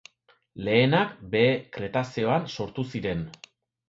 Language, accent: Basque, Erdialdekoa edo Nafarra (Gipuzkoa, Nafarroa)